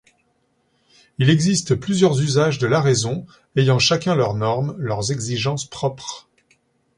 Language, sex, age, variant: French, male, 40-49, Français de métropole